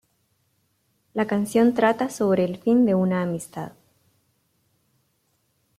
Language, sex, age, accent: Spanish, female, 30-39, América central